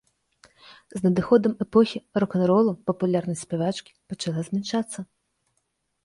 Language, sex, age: Belarusian, female, 30-39